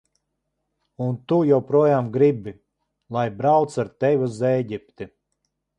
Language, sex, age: Latvian, male, 50-59